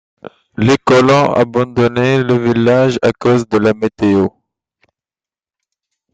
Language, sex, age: French, female, 40-49